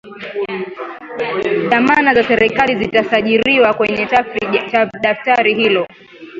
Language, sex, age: Swahili, female, 19-29